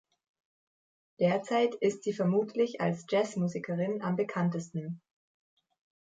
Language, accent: German, Deutschland Deutsch